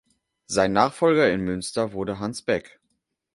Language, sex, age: German, male, 19-29